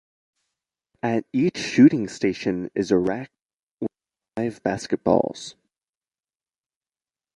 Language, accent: English, United States English